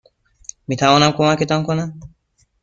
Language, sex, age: Persian, male, 19-29